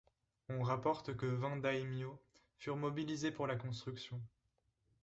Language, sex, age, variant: French, male, 19-29, Français de métropole